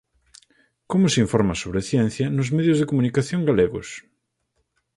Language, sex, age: Galician, male, 30-39